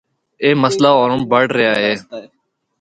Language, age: Northern Hindko, 19-29